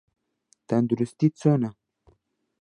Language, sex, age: Central Kurdish, male, 19-29